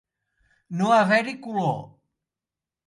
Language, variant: Catalan, Central